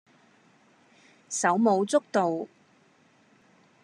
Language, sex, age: Cantonese, female, 30-39